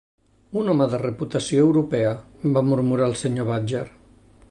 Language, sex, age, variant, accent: Catalan, male, 60-69, Nord-Occidental, nord-occidental